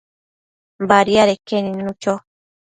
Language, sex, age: Matsés, female, 30-39